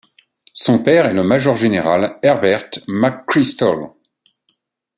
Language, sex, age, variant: French, male, 40-49, Français de métropole